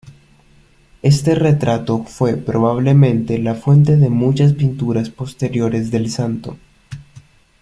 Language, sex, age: Spanish, male, under 19